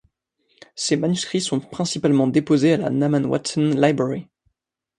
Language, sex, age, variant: French, male, 19-29, Français de métropole